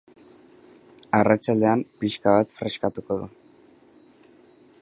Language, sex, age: Basque, male, 19-29